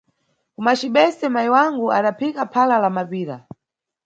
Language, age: Nyungwe, 30-39